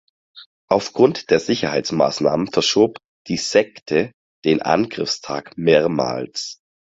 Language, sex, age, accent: German, male, 19-29, Deutschland Deutsch